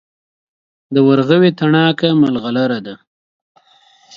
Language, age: Pashto, 30-39